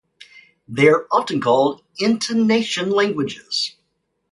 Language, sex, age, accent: English, male, 30-39, United States English